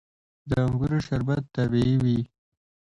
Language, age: Pashto, 19-29